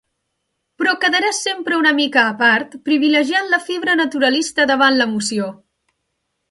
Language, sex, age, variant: Catalan, female, 30-39, Central